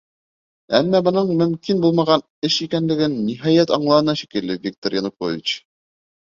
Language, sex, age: Bashkir, male, 19-29